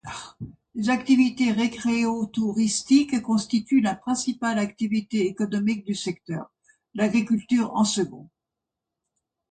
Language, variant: French, Français de métropole